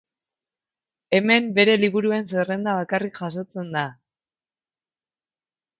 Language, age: Basque, 90+